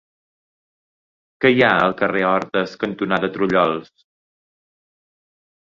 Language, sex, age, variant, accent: Catalan, male, 40-49, Balear, menorquí